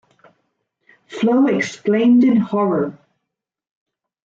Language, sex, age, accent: English, female, 40-49, Canadian English